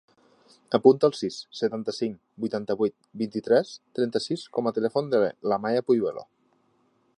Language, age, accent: Catalan, 30-39, Ebrenc